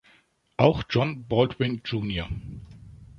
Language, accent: German, Deutschland Deutsch